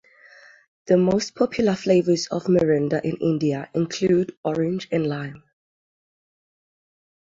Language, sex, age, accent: English, female, 19-29, United States English; England English